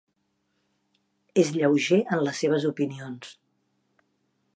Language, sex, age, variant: Catalan, female, 40-49, Central